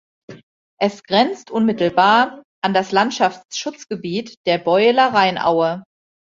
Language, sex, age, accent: German, female, 40-49, Deutschland Deutsch